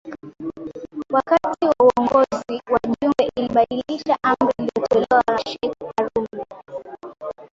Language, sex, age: Swahili, female, 19-29